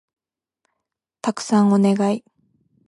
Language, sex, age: Japanese, female, 19-29